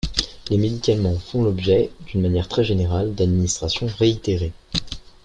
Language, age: French, under 19